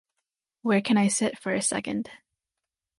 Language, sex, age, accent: English, female, under 19, United States English